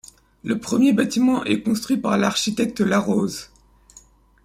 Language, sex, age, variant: French, male, under 19, Français de métropole